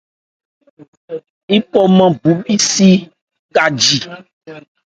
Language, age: Ebrié, 19-29